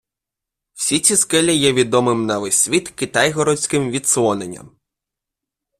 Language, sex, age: Ukrainian, male, under 19